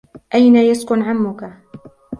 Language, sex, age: Arabic, female, 19-29